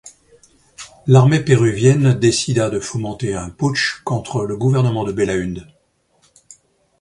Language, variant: French, Français de métropole